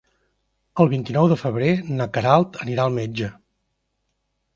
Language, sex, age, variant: Catalan, male, 50-59, Central